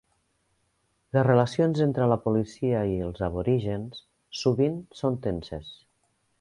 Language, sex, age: Catalan, female, 50-59